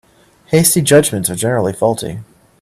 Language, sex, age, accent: English, male, 19-29, United States English